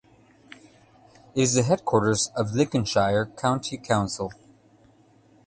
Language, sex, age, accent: English, male, 30-39, United States English